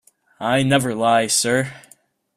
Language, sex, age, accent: English, male, under 19, United States English